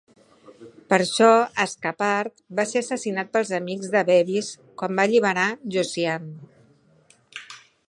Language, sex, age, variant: Catalan, female, 40-49, Central